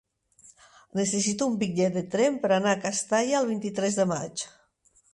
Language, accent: Catalan, aprenent (recent, des del castellà)